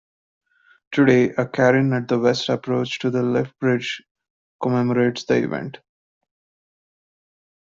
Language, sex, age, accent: English, male, 19-29, India and South Asia (India, Pakistan, Sri Lanka)